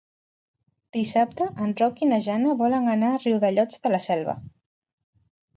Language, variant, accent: Catalan, Central, central